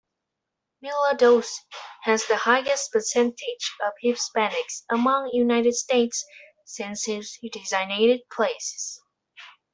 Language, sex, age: English, female, under 19